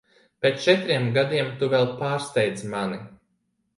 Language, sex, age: Latvian, male, 30-39